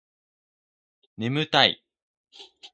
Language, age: Japanese, 19-29